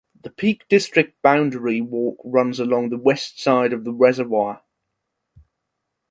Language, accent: English, England English